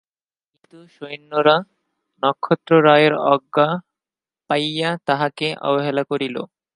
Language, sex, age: Bengali, male, 19-29